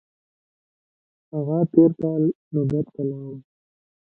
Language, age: Pashto, 19-29